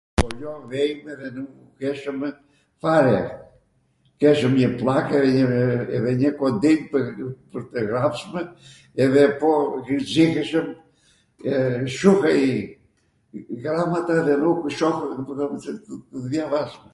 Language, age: Arvanitika Albanian, 70-79